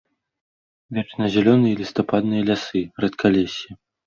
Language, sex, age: Belarusian, male, 19-29